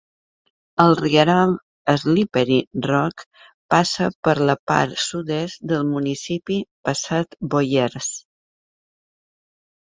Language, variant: Catalan, Balear